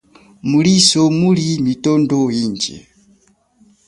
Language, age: Chokwe, 40-49